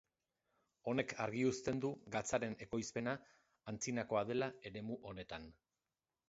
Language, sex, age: Basque, male, 40-49